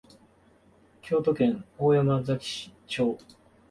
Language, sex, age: Japanese, male, 19-29